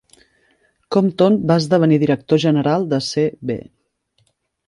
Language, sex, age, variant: Catalan, female, 30-39, Central